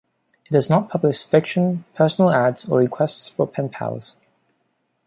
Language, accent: English, Hong Kong English